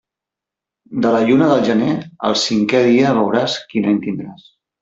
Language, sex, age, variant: Catalan, male, 40-49, Central